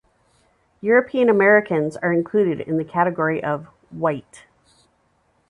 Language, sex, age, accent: English, female, 50-59, United States English